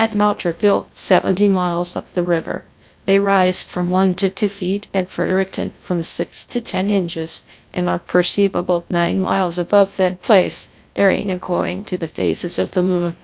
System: TTS, GlowTTS